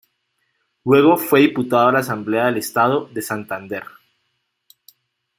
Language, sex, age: Spanish, male, 19-29